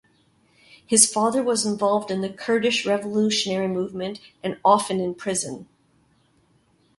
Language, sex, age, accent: English, female, 50-59, Canadian English